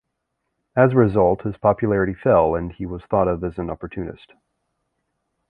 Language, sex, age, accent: English, male, 30-39, United States English